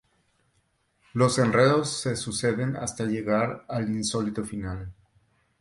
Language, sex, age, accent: Spanish, male, 40-49, México